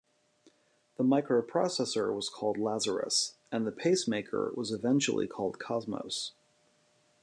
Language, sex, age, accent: English, male, 40-49, United States English